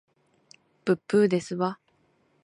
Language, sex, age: Japanese, female, under 19